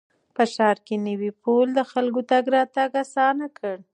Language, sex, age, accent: Pashto, female, 19-29, معیاري پښتو